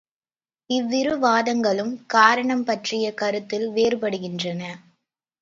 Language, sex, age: Tamil, female, under 19